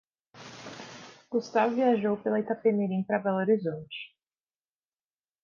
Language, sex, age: Portuguese, female, 19-29